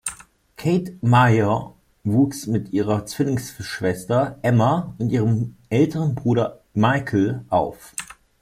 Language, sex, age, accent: German, male, 19-29, Deutschland Deutsch